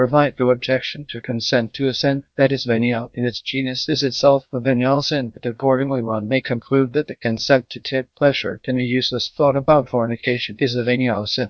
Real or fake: fake